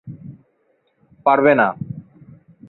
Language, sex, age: Bengali, male, 30-39